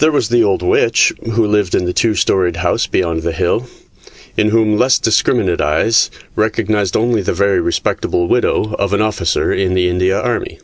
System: none